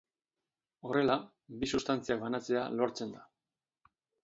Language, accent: Basque, Erdialdekoa edo Nafarra (Gipuzkoa, Nafarroa)